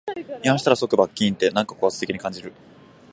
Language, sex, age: Japanese, male, 19-29